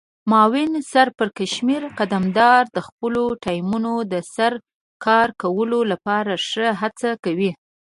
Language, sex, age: Pashto, female, 19-29